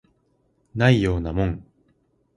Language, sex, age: Japanese, male, 19-29